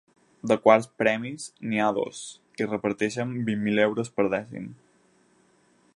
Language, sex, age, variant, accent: Catalan, male, 19-29, Balear, mallorquí